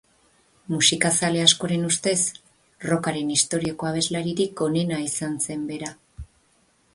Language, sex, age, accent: Basque, female, 50-59, Mendebalekoa (Araba, Bizkaia, Gipuzkoako mendebaleko herri batzuk)